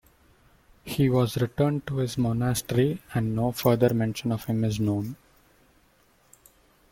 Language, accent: English, India and South Asia (India, Pakistan, Sri Lanka)